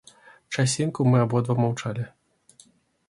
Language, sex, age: Belarusian, male, 30-39